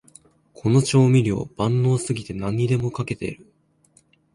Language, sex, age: Japanese, female, 19-29